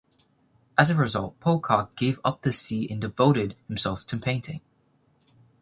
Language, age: English, under 19